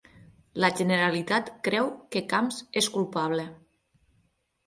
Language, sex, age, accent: Catalan, female, 30-39, Ebrenc